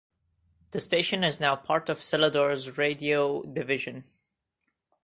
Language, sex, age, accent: English, male, 30-39, England English